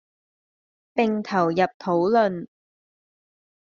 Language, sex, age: Chinese, female, 30-39